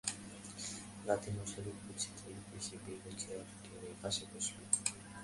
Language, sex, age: Bengali, male, under 19